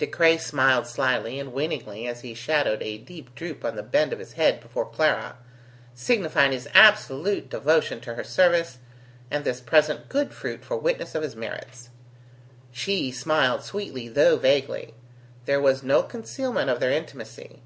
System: none